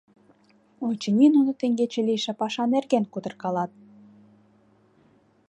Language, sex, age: Mari, female, 19-29